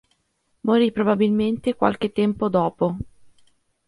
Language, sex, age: Italian, female, 30-39